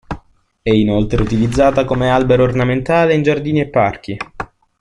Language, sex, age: Italian, male, under 19